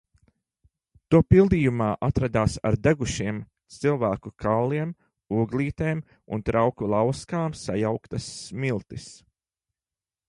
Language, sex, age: Latvian, male, 40-49